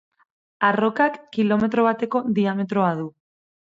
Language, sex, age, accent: Basque, female, 30-39, Mendebalekoa (Araba, Bizkaia, Gipuzkoako mendebaleko herri batzuk)